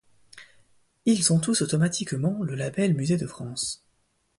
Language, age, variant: French, 19-29, Français de métropole